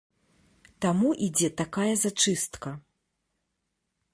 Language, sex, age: Belarusian, female, 40-49